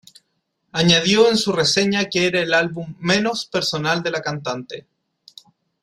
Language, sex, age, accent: Spanish, male, 30-39, Chileno: Chile, Cuyo